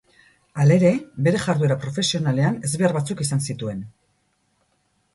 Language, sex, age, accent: Basque, female, 40-49, Erdialdekoa edo Nafarra (Gipuzkoa, Nafarroa)